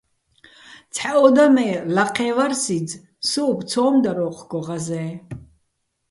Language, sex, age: Bats, female, 60-69